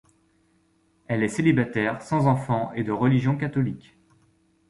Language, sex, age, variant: French, male, 40-49, Français de métropole